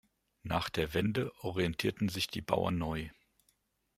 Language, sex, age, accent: German, male, 50-59, Deutschland Deutsch